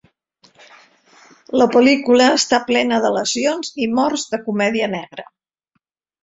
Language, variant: Catalan, Central